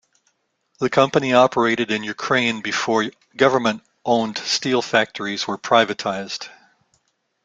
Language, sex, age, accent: English, male, 60-69, United States English